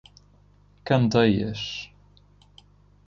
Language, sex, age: Portuguese, male, 19-29